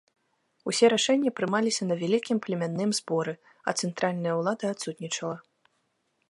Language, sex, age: Belarusian, female, 19-29